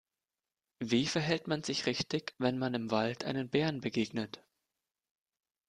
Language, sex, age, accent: German, male, 19-29, Deutschland Deutsch